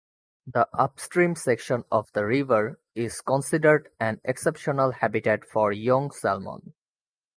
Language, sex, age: English, male, 19-29